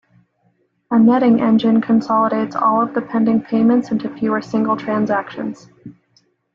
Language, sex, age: English, female, 30-39